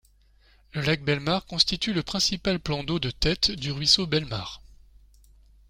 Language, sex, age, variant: French, male, 40-49, Français de métropole